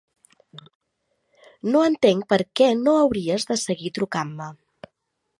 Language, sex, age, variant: Catalan, female, 30-39, Central